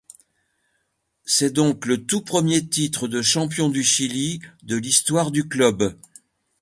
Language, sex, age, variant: French, male, 70-79, Français de métropole